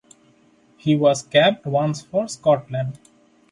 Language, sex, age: English, male, 19-29